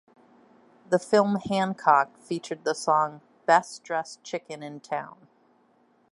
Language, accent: English, United States English